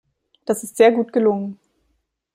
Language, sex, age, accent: German, female, 19-29, Deutschland Deutsch